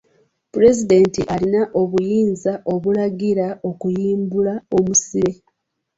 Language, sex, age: Ganda, female, 40-49